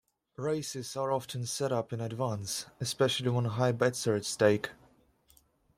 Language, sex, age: English, male, 19-29